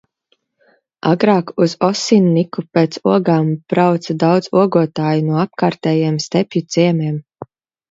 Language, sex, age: Latvian, female, 30-39